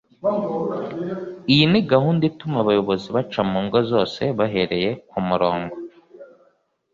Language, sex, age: Kinyarwanda, male, 19-29